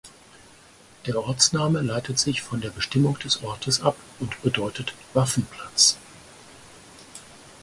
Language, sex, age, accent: German, male, 50-59, Deutschland Deutsch